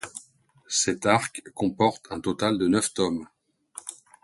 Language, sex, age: French, male, 50-59